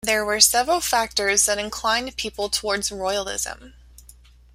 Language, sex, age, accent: English, female, 30-39, United States English